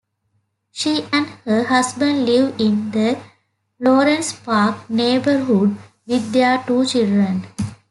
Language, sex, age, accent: English, female, 19-29, United States English